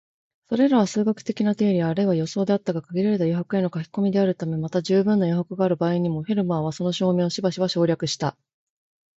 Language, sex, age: Japanese, female, 30-39